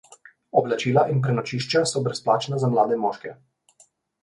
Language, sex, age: Slovenian, male, 19-29